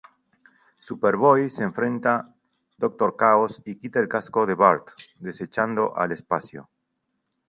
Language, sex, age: Spanish, male, 40-49